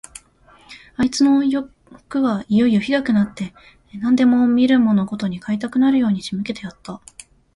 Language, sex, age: Japanese, female, 19-29